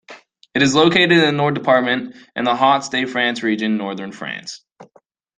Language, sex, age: English, male, 19-29